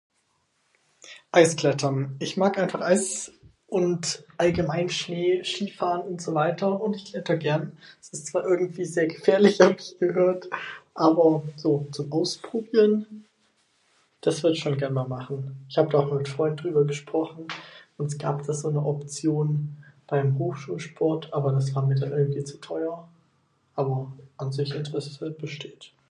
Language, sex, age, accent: German, male, 19-29, Deutschland Deutsch